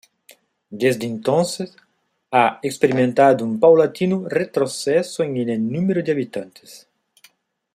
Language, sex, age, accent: Spanish, male, 40-49, España: Sur peninsular (Andalucia, Extremadura, Murcia)